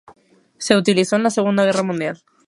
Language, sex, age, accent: Spanish, female, 19-29, España: Islas Canarias